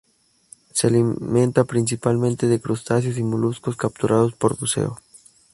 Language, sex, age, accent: Spanish, male, 19-29, México